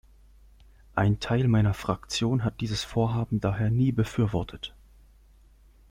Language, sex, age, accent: German, male, 19-29, Deutschland Deutsch